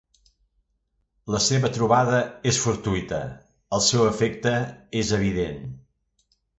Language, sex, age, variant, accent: Catalan, male, 60-69, Central, central